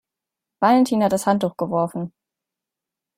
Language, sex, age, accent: German, female, 19-29, Deutschland Deutsch